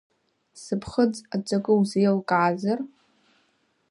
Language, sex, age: Abkhazian, female, under 19